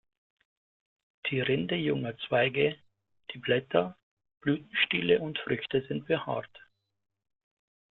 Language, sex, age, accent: German, male, 40-49, Deutschland Deutsch